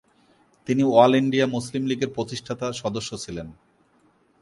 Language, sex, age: Bengali, male, 30-39